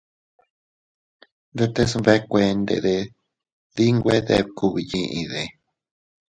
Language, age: Teutila Cuicatec, 30-39